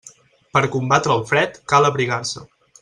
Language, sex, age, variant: Catalan, male, 19-29, Central